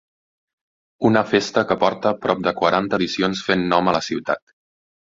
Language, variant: Catalan, Central